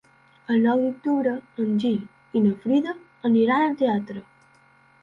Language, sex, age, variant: Catalan, female, under 19, Central